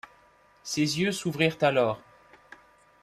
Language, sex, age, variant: French, male, 40-49, Français de métropole